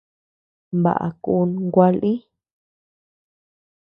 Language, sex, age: Tepeuxila Cuicatec, female, 19-29